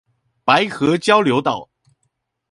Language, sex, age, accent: Chinese, male, 19-29, 出生地：臺北市